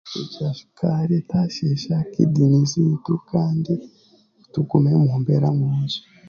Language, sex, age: Chiga, male, 30-39